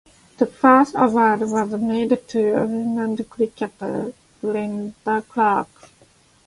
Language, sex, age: English, female, 30-39